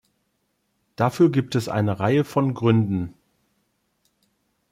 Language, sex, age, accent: German, male, 50-59, Deutschland Deutsch